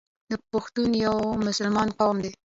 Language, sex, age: Pashto, female, 19-29